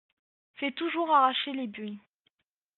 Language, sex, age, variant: French, male, 19-29, Français de métropole